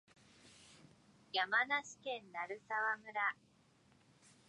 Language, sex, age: Japanese, male, 19-29